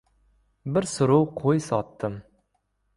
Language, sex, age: Uzbek, male, 19-29